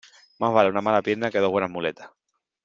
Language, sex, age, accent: Spanish, male, 19-29, España: Sur peninsular (Andalucia, Extremadura, Murcia)